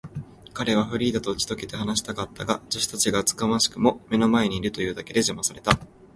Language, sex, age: Japanese, male, under 19